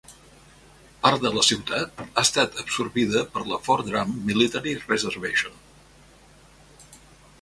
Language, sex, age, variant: Catalan, male, 70-79, Central